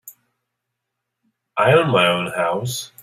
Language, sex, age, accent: English, male, 50-59, United States English